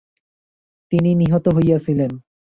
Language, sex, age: Bengali, male, 19-29